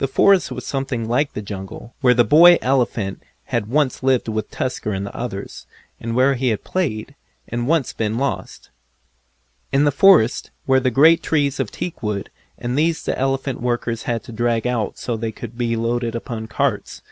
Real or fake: real